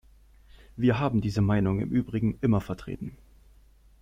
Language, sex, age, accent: German, male, 19-29, Deutschland Deutsch